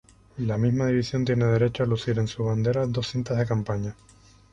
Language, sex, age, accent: Spanish, male, 19-29, España: Islas Canarias